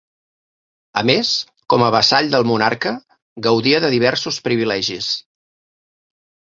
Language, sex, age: Catalan, male, 40-49